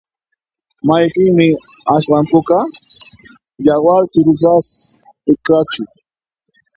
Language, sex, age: Puno Quechua, male, 30-39